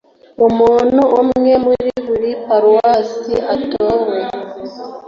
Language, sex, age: Kinyarwanda, female, 40-49